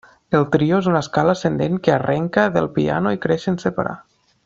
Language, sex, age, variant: Catalan, male, 19-29, Nord-Occidental